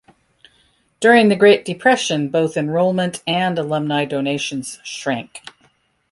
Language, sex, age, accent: English, female, 60-69, United States English